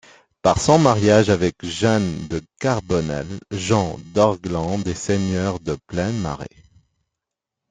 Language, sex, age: French, male, 30-39